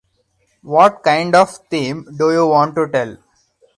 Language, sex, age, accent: English, male, 19-29, India and South Asia (India, Pakistan, Sri Lanka)